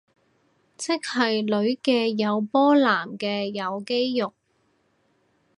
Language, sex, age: Cantonese, female, 30-39